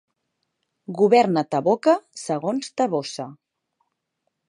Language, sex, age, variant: Catalan, female, 40-49, Central